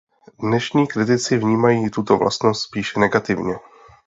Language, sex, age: Czech, male, 30-39